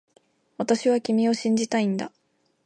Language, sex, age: Japanese, female, 19-29